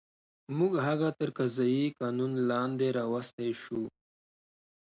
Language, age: Pashto, 30-39